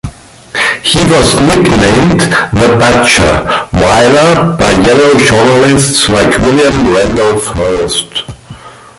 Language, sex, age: English, male, 50-59